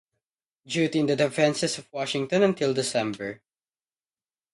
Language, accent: English, Filipino